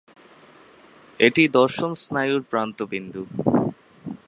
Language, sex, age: Bengali, male, 19-29